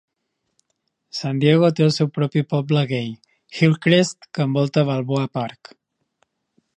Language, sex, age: Catalan, female, 19-29